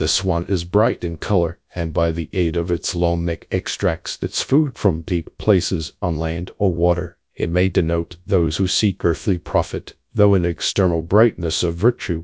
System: TTS, GradTTS